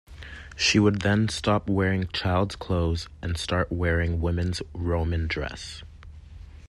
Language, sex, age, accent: English, male, 19-29, United States English